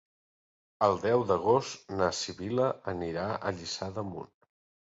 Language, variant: Catalan, Central